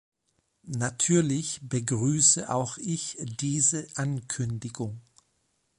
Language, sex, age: German, male, 40-49